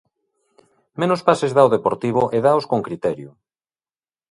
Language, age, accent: Galician, 40-49, Normativo (estándar)